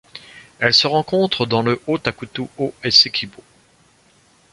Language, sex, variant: French, male, Français de métropole